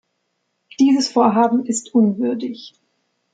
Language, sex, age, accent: German, female, 19-29, Deutschland Deutsch